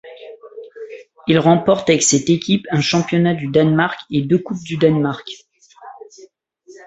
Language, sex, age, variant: French, male, 30-39, Français de métropole